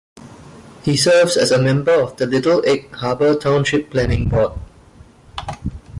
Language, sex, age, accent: English, male, 30-39, Singaporean English